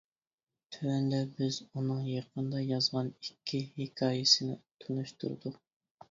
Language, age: Uyghur, 30-39